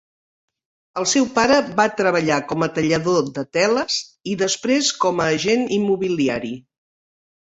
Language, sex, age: Catalan, female, 60-69